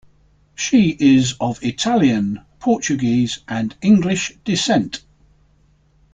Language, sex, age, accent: English, male, 60-69, England English